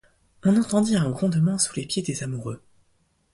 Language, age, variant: French, 19-29, Français de métropole